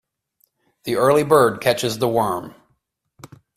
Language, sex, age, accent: English, male, 30-39, United States English